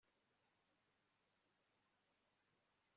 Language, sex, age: Kinyarwanda, female, 19-29